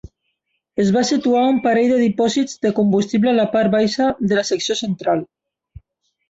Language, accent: Catalan, aprenent (recent, des del castellà)